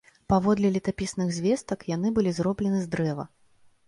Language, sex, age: Belarusian, female, 30-39